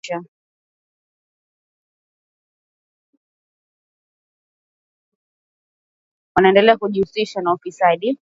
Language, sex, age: Swahili, female, 19-29